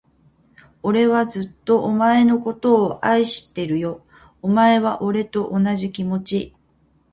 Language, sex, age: Japanese, female, 50-59